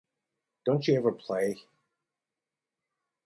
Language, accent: English, United States English